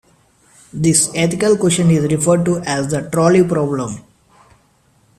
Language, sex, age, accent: English, male, 19-29, India and South Asia (India, Pakistan, Sri Lanka)